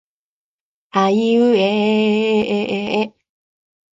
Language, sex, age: Japanese, female, 19-29